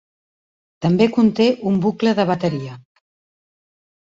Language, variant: Catalan, Central